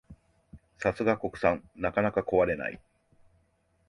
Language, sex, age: Japanese, male, 50-59